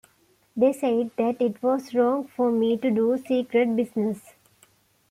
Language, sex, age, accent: English, female, 19-29, United States English